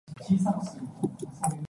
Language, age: Cantonese, 19-29